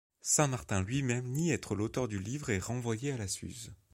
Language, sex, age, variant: French, male, 30-39, Français de métropole